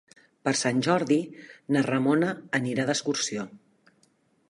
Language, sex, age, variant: Catalan, female, 50-59, Central